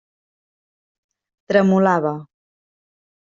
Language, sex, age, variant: Catalan, female, 30-39, Central